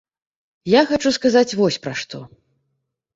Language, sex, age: Belarusian, female, 30-39